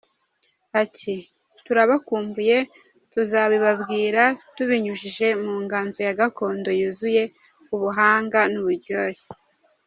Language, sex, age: Kinyarwanda, male, 30-39